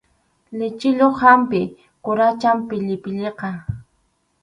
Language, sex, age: Arequipa-La Unión Quechua, female, under 19